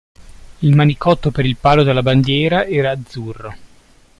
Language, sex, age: Italian, male, 40-49